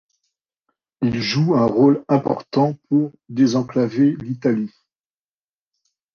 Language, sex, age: French, male, 50-59